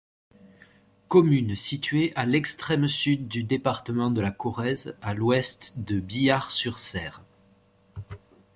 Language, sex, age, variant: French, male, 30-39, Français de métropole